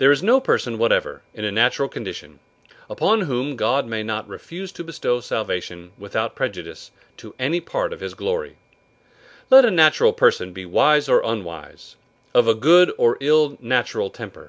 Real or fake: real